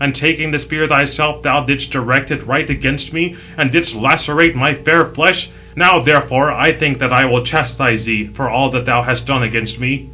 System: none